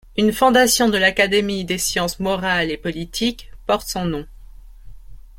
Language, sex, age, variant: French, male, under 19, Français de métropole